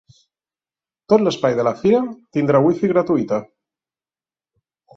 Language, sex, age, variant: Catalan, male, 40-49, Central